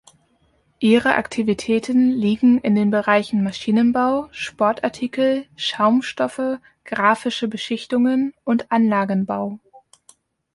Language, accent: German, Deutschland Deutsch